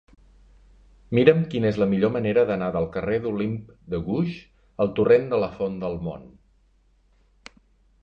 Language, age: Catalan, 40-49